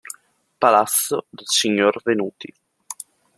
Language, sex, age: Italian, male, under 19